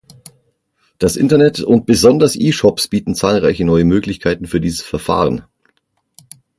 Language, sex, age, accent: German, male, 40-49, Deutschland Deutsch; Österreichisches Deutsch